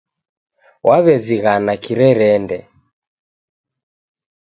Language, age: Taita, 19-29